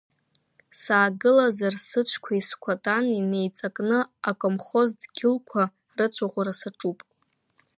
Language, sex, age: Abkhazian, female, under 19